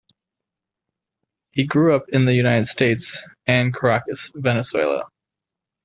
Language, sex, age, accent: English, male, 30-39, United States English